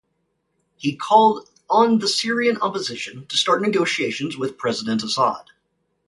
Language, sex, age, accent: English, male, 30-39, United States English